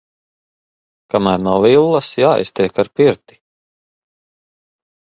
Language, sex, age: Latvian, male, 40-49